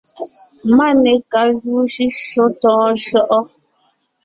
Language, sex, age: Ngiemboon, female, 30-39